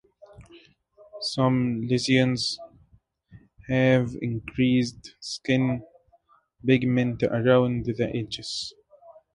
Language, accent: English, United States English